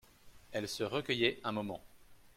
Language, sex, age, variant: French, male, 40-49, Français de métropole